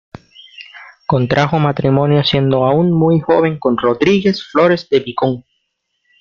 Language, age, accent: Spanish, 90+, Caribe: Cuba, Venezuela, Puerto Rico, República Dominicana, Panamá, Colombia caribeña, México caribeño, Costa del golfo de México